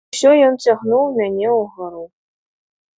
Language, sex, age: Belarusian, female, 19-29